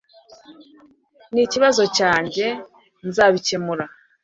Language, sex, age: Kinyarwanda, female, 40-49